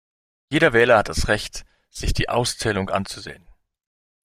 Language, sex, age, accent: German, male, 19-29, Deutschland Deutsch